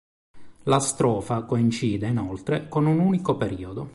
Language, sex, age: Italian, male, 30-39